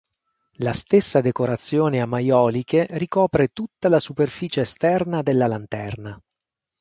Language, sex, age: Italian, male, 40-49